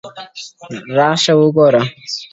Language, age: Pashto, 19-29